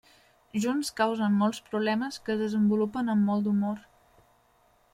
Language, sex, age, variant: Catalan, female, 19-29, Central